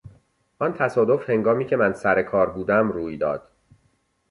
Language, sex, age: Persian, male, 30-39